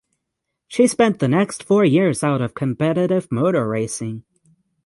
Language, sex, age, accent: English, male, 19-29, United States English; England English